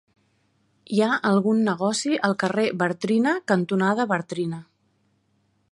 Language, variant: Catalan, Central